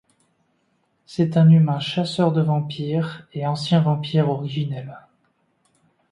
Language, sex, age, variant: French, male, 19-29, Français de métropole